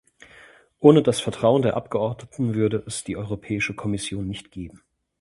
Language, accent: German, Deutschland Deutsch